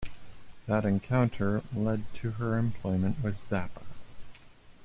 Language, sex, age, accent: English, male, 30-39, United States English